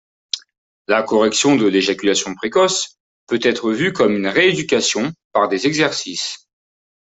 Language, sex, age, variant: French, male, 19-29, Français de métropole